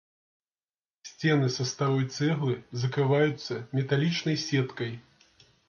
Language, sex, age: Belarusian, male, 30-39